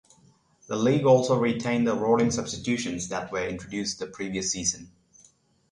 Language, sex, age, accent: English, male, 30-39, United States English; India and South Asia (India, Pakistan, Sri Lanka)